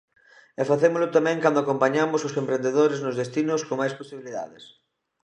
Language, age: Galician, 19-29